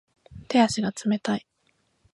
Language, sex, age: Japanese, female, 19-29